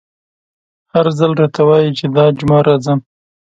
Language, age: Pashto, 19-29